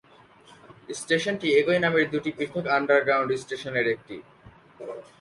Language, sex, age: Bengali, male, under 19